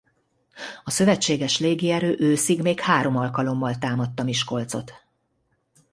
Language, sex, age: Hungarian, female, 50-59